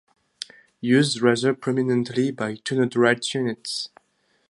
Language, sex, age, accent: English, male, 19-29, French